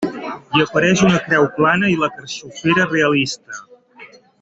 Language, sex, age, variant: Catalan, male, 30-39, Central